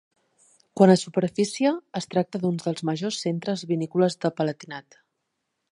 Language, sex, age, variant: Catalan, female, 30-39, Nord-Occidental